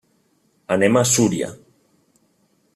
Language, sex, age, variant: Catalan, male, 19-29, Central